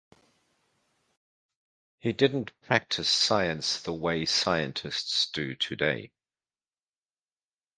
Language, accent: English, Southern African (South Africa, Zimbabwe, Namibia)